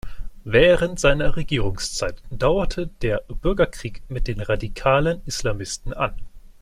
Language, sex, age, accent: German, male, 19-29, Deutschland Deutsch